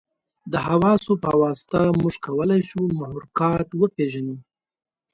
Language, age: Pashto, 19-29